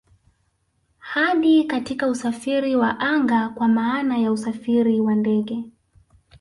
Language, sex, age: Swahili, female, 19-29